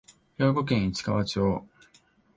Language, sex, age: Japanese, male, 19-29